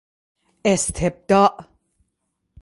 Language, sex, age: Persian, female, 40-49